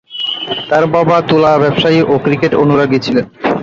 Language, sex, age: Bengali, male, 30-39